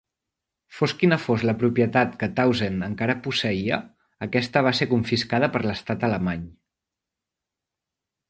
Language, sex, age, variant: Catalan, male, 30-39, Central